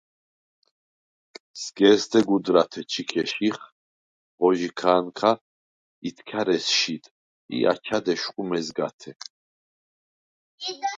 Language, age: Svan, 30-39